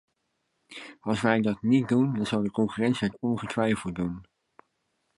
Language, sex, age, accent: Dutch, male, 30-39, Nederlands Nederlands